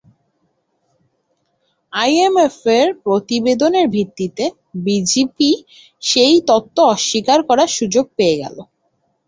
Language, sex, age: Bengali, female, 19-29